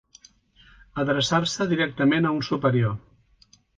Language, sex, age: Catalan, male, 60-69